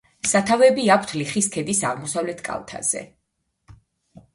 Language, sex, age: Georgian, female, 50-59